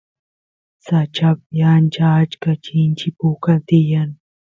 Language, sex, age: Santiago del Estero Quichua, female, 19-29